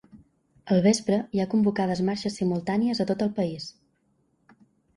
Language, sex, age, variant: Catalan, female, 19-29, Balear